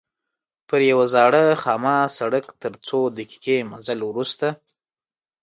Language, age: Pashto, 19-29